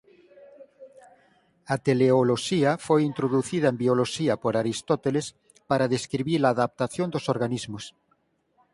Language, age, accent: Galician, 50-59, Normativo (estándar)